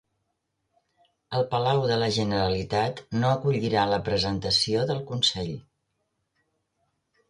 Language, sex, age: Catalan, female, 60-69